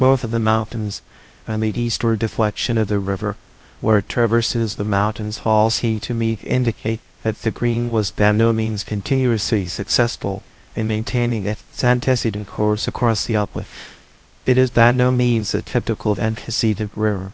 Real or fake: fake